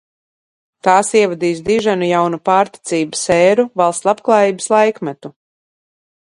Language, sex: Latvian, female